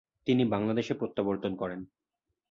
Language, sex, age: Bengali, male, 19-29